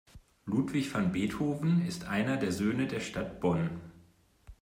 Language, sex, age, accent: German, male, 19-29, Deutschland Deutsch